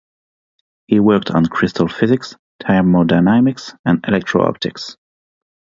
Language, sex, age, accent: English, male, 30-39, United States English; England English